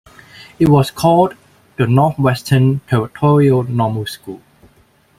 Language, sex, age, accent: English, male, 19-29, Hong Kong English